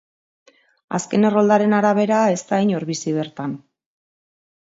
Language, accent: Basque, Mendebalekoa (Araba, Bizkaia, Gipuzkoako mendebaleko herri batzuk)